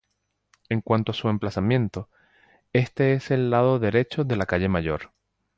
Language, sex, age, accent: Spanish, male, 40-49, Caribe: Cuba, Venezuela, Puerto Rico, República Dominicana, Panamá, Colombia caribeña, México caribeño, Costa del golfo de México